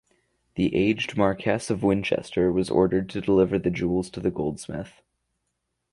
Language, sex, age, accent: English, male, under 19, Canadian English